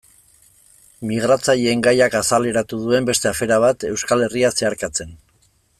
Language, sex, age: Basque, male, 50-59